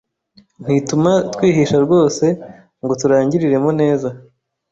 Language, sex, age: Kinyarwanda, male, 30-39